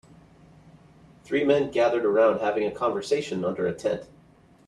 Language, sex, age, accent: English, male, 30-39, United States English